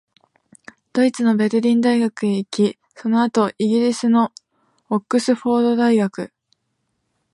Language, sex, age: Japanese, female, 19-29